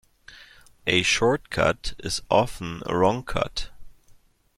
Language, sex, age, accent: English, male, 19-29, United States English